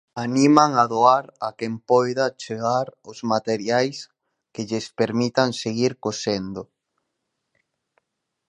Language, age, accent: Galician, under 19, Oriental (común en zona oriental)